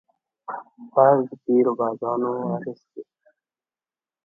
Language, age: Pashto, under 19